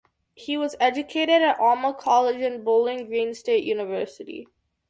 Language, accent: English, United States English